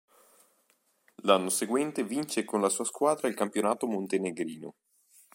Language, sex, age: Italian, male, 19-29